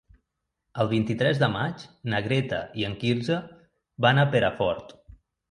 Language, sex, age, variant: Catalan, male, 40-49, Central